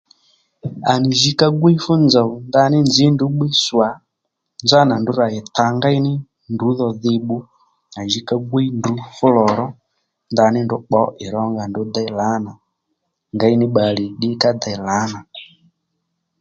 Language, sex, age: Lendu, male, 30-39